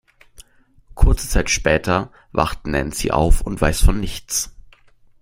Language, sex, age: German, male, under 19